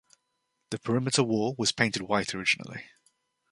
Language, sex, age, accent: English, male, 19-29, England English